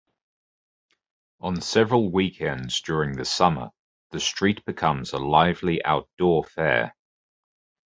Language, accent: English, England English